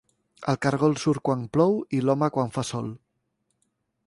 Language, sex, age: Catalan, male, 40-49